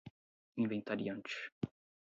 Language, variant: Portuguese, Portuguese (Brasil)